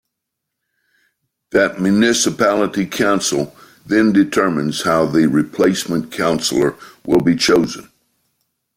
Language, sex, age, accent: English, male, 60-69, United States English